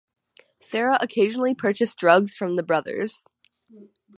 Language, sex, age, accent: English, female, under 19, United States English; midwest